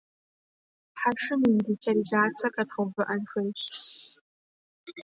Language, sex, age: Russian, female, 30-39